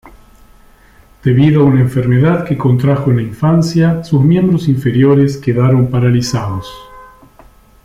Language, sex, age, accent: Spanish, male, 50-59, Rioplatense: Argentina, Uruguay, este de Bolivia, Paraguay